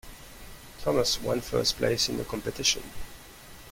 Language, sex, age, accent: English, male, 30-39, England English